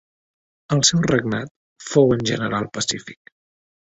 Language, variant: Catalan, Central